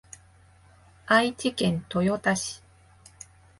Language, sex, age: Japanese, female, 30-39